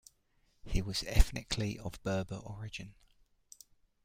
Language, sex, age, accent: English, male, 50-59, England English